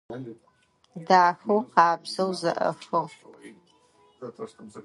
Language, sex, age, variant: Adyghe, female, 30-39, Адыгабзэ (Кирил, пстэумэ зэдыряе)